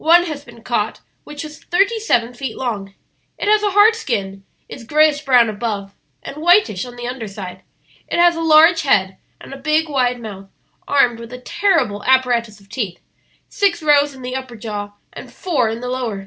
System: none